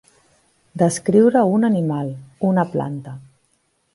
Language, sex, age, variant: Catalan, female, 40-49, Central